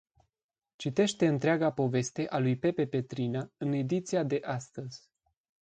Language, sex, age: Romanian, male, 19-29